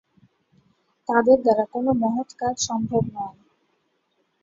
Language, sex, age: Bengali, female, 19-29